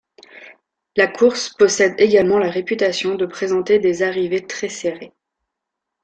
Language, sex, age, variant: French, female, 19-29, Français de métropole